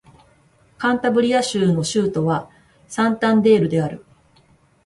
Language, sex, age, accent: Japanese, female, 40-49, 関西弁